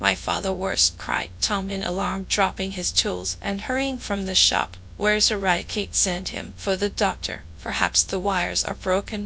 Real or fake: fake